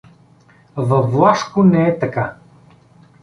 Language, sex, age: Bulgarian, male, 40-49